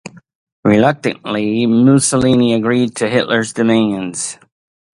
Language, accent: English, United States English